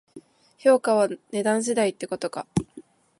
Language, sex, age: Japanese, female, 19-29